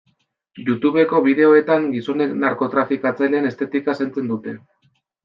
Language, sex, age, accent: Basque, male, 19-29, Mendebalekoa (Araba, Bizkaia, Gipuzkoako mendebaleko herri batzuk)